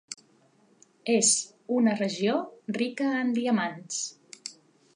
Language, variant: Catalan, Central